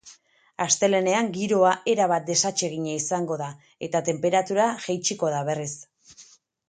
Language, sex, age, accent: Basque, female, 30-39, Mendebalekoa (Araba, Bizkaia, Gipuzkoako mendebaleko herri batzuk)